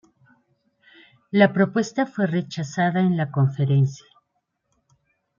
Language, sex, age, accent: Spanish, female, 50-59, México